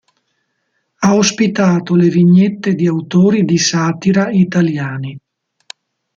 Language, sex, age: Italian, male, 60-69